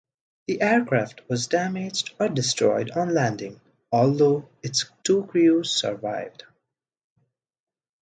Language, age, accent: English, 19-29, India and South Asia (India, Pakistan, Sri Lanka)